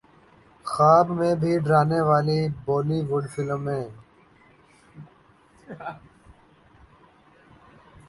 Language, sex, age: Urdu, male, 19-29